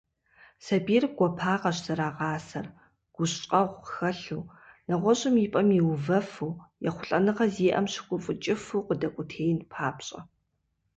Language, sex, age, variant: Kabardian, female, 40-49, Адыгэбзэ (Къэбэрдей, Кирил, Урысей)